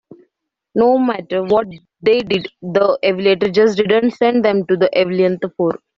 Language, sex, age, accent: English, female, 19-29, United States English